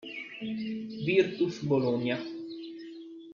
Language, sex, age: Italian, male, 19-29